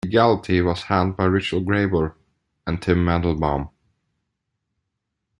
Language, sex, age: English, male, 40-49